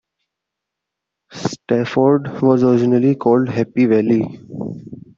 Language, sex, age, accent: English, male, 19-29, India and South Asia (India, Pakistan, Sri Lanka)